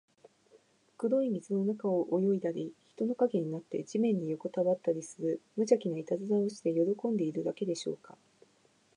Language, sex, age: Japanese, female, 19-29